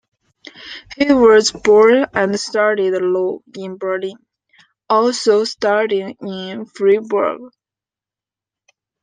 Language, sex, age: English, female, 19-29